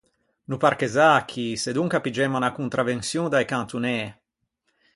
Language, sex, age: Ligurian, male, 30-39